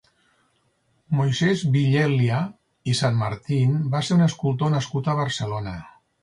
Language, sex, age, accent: Catalan, male, 50-59, Lleidatà